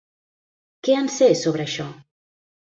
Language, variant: Catalan, Central